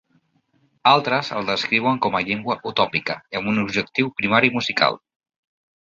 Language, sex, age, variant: Catalan, male, 40-49, Central